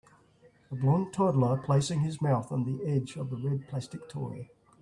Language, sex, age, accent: English, male, 60-69, Australian English